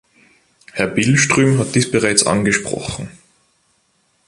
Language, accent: German, Österreichisches Deutsch